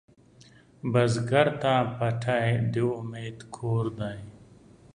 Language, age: Pashto, 40-49